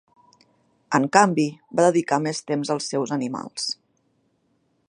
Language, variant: Catalan, Central